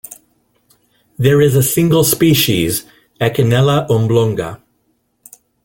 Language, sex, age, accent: English, male, 40-49, United States English